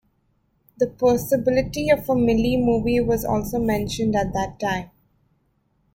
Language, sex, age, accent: English, male, 30-39, United States English